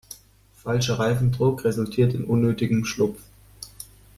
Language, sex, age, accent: German, male, under 19, Deutschland Deutsch